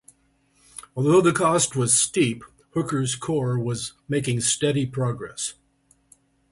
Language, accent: English, United States English